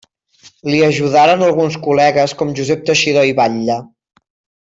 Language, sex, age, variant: Catalan, male, 30-39, Septentrional